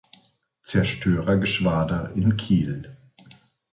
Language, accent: German, Deutschland Deutsch